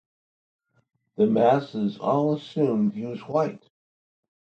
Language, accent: English, United States English